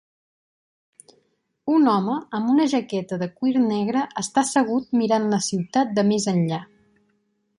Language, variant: Catalan, Central